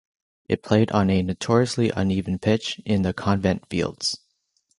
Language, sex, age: English, male, 19-29